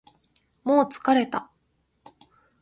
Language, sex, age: Japanese, female, 19-29